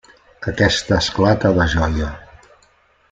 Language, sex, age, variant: Catalan, male, 60-69, Central